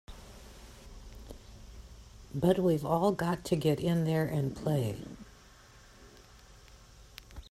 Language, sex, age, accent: English, female, 60-69, United States English